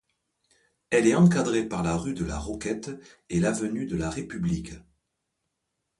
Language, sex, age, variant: French, male, 50-59, Français de métropole